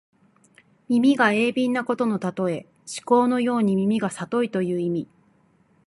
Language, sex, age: Japanese, female, 40-49